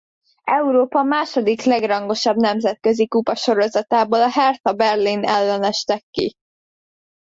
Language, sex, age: Hungarian, female, under 19